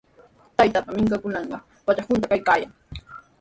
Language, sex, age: Sihuas Ancash Quechua, female, 19-29